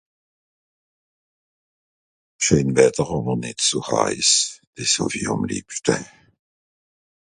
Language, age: Swiss German, 70-79